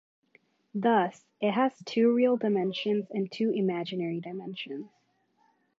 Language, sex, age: English, female, under 19